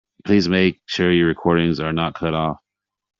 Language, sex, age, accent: English, male, 50-59, United States English